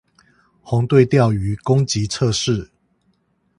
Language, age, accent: Chinese, 50-59, 出生地：臺北市